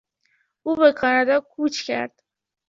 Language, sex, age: Persian, female, under 19